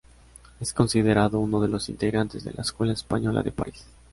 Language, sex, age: Spanish, male, 19-29